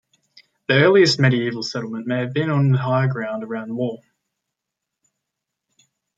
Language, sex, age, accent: English, male, under 19, Australian English